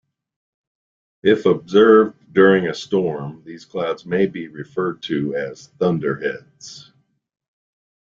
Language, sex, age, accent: English, male, 40-49, United States English